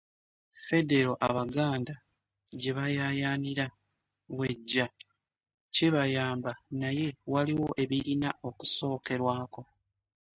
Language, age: Ganda, 19-29